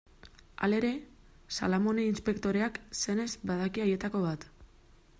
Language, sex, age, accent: Basque, female, 19-29, Mendebalekoa (Araba, Bizkaia, Gipuzkoako mendebaleko herri batzuk)